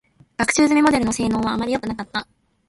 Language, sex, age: Japanese, female, 19-29